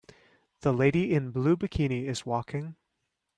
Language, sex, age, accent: English, male, 30-39, United States English